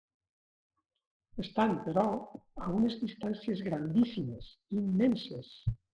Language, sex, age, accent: Catalan, male, 50-59, valencià